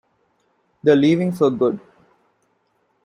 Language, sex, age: English, male, 19-29